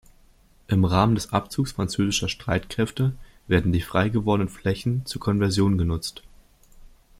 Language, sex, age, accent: German, male, 19-29, Deutschland Deutsch